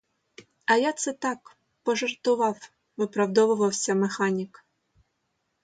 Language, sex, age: Ukrainian, female, 30-39